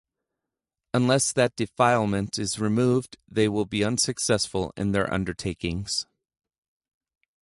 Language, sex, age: English, male, 30-39